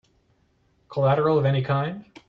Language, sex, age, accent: English, male, 40-49, United States English